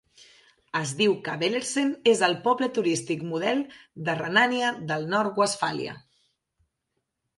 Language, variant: Catalan, Central